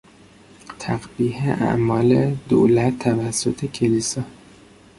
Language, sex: Persian, male